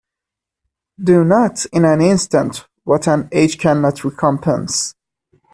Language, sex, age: English, male, 19-29